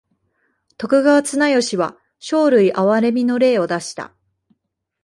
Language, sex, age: Japanese, female, 30-39